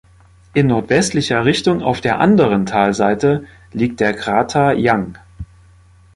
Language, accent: German, Deutschland Deutsch